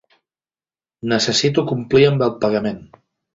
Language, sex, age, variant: Catalan, male, 40-49, Central